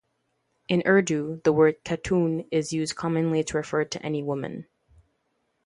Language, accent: English, Canadian English